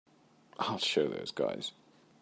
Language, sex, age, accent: English, male, 40-49, England English